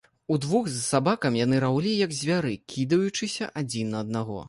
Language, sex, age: Belarusian, male, 30-39